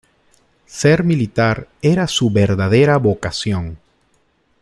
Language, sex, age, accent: Spanish, male, 30-39, Caribe: Cuba, Venezuela, Puerto Rico, República Dominicana, Panamá, Colombia caribeña, México caribeño, Costa del golfo de México